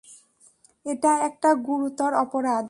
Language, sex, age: Bengali, female, 19-29